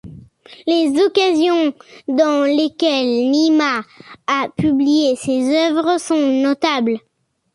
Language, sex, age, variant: French, male, under 19, Français de métropole